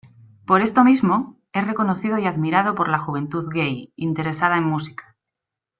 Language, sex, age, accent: Spanish, female, 40-49, España: Centro-Sur peninsular (Madrid, Toledo, Castilla-La Mancha)